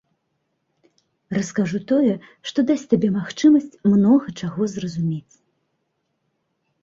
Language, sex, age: Belarusian, female, 40-49